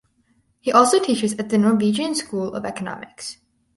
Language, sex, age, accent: English, female, under 19, United States English